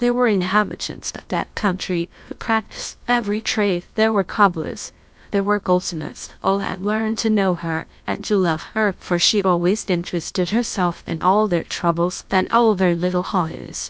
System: TTS, GlowTTS